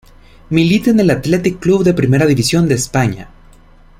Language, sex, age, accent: Spanish, male, 19-29, América central